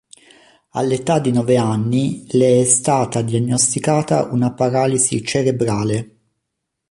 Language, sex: Italian, male